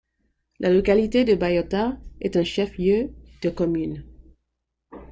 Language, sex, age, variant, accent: French, female, 30-39, Français d'Amérique du Nord, Français des États-Unis